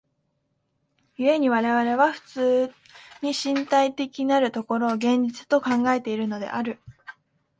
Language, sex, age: Japanese, female, 19-29